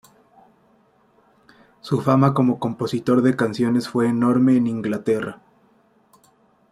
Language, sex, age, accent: Spanish, male, 19-29, México